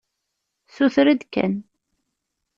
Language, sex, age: Kabyle, female, 19-29